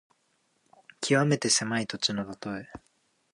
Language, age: Japanese, 19-29